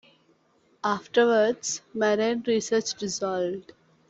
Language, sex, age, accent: English, female, 19-29, India and South Asia (India, Pakistan, Sri Lanka)